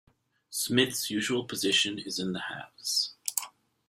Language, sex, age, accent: English, male, 30-39, Canadian English